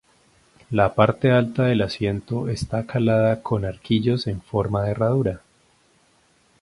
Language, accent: Spanish, Andino-Pacífico: Colombia, Perú, Ecuador, oeste de Bolivia y Venezuela andina